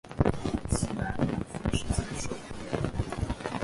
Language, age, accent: Chinese, 19-29, 出生地：上海市